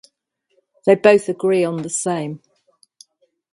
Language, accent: English, England English